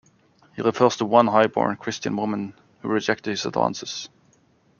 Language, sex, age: English, male, 30-39